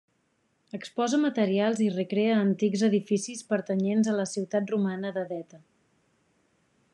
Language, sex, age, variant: Catalan, female, 40-49, Central